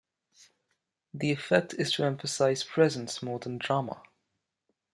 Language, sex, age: English, male, under 19